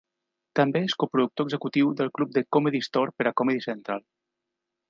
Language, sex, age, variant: Catalan, male, 30-39, Central